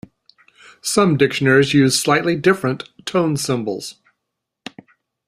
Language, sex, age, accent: English, male, 60-69, United States English